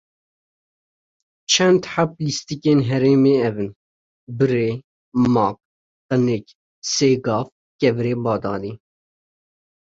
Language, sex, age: Kurdish, male, 19-29